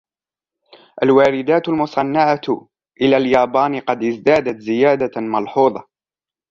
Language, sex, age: Arabic, male, 19-29